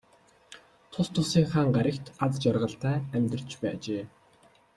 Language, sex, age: Mongolian, male, 19-29